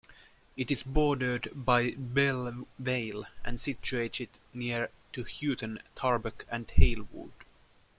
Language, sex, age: English, male, 19-29